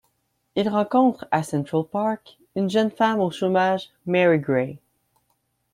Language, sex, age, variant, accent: French, male, 19-29, Français d'Amérique du Nord, Français du Canada